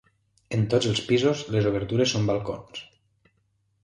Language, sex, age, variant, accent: Catalan, male, 30-39, Nord-Occidental, Lleidatà